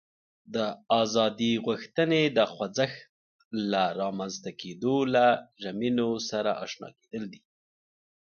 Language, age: Pashto, 30-39